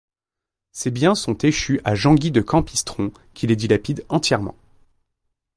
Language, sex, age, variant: French, male, 30-39, Français de métropole